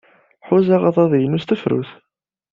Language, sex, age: Kabyle, male, 19-29